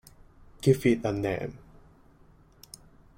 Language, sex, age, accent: English, male, 19-29, Hong Kong English